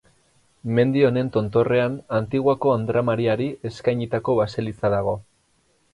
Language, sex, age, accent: Basque, male, 30-39, Erdialdekoa edo Nafarra (Gipuzkoa, Nafarroa)